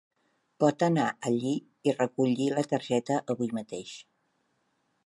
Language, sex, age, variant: Catalan, female, 40-49, Central